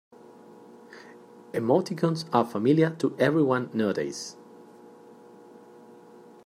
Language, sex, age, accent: English, male, 30-39, United States English